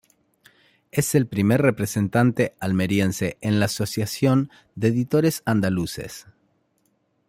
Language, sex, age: Spanish, male, 30-39